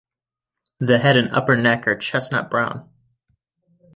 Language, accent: English, United States English